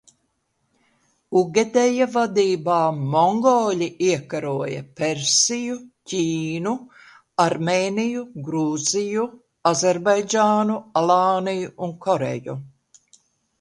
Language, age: Latvian, 80-89